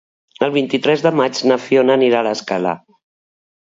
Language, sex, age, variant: Catalan, female, 50-59, Septentrional